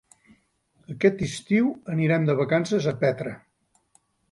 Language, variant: Catalan, Central